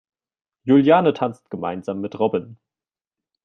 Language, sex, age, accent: German, male, 19-29, Deutschland Deutsch